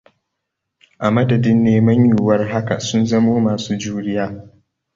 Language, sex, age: Hausa, male, 19-29